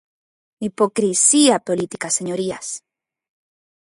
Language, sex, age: Galician, female, 30-39